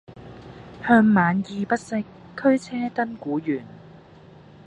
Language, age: Cantonese, 19-29